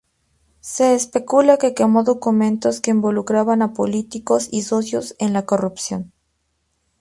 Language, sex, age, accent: Spanish, female, 19-29, México